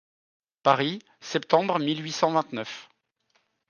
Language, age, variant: French, 30-39, Français de métropole